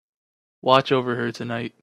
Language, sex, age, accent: English, male, 19-29, United States English